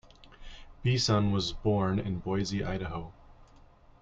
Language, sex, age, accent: English, male, 30-39, United States English